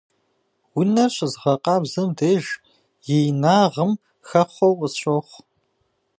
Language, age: Kabardian, 40-49